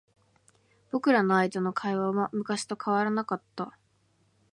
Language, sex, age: Japanese, female, 19-29